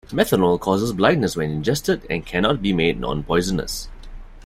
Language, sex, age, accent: English, male, 30-39, Singaporean English